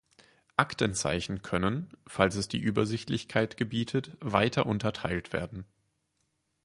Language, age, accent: German, 19-29, Deutschland Deutsch